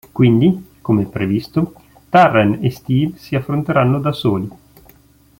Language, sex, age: Italian, male, 19-29